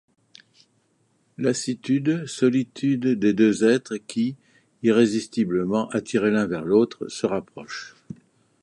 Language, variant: French, Français de métropole